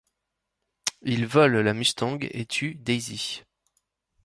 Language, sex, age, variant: French, male, 30-39, Français de métropole